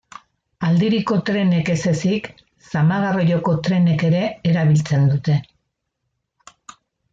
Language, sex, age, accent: Basque, female, 60-69, Erdialdekoa edo Nafarra (Gipuzkoa, Nafarroa)